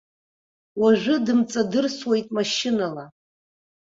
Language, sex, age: Abkhazian, female, 40-49